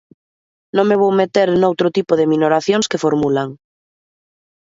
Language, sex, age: Galician, female, 30-39